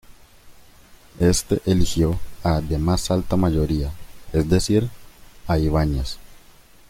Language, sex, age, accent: Spanish, male, 19-29, América central